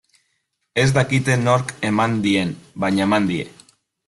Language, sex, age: Basque, male, 30-39